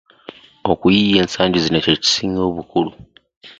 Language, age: Ganda, under 19